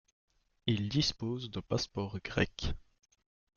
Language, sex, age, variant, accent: French, male, 19-29, Français d'Europe, Français de Belgique